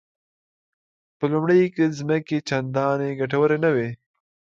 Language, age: Pashto, 19-29